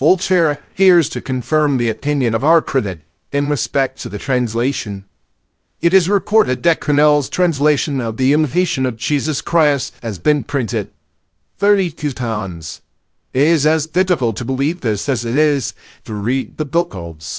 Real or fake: fake